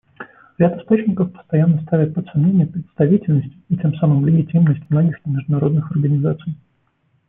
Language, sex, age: Russian, male, 30-39